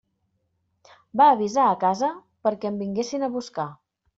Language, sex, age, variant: Catalan, female, 30-39, Central